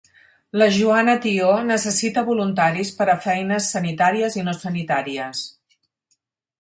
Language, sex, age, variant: Catalan, female, 50-59, Central